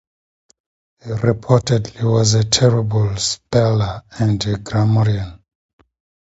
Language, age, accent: English, 40-49, Southern African (South Africa, Zimbabwe, Namibia)